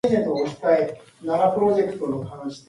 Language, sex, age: English, female, 19-29